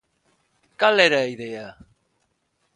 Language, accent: Galician, Normativo (estándar); Neofalante